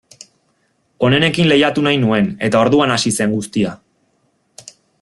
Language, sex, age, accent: Basque, male, 19-29, Erdialdekoa edo Nafarra (Gipuzkoa, Nafarroa)